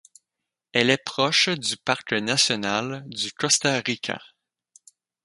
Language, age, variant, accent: French, 19-29, Français d'Amérique du Nord, Français du Canada